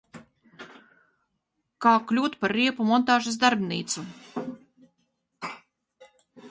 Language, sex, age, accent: Latvian, female, 50-59, Latgaliešu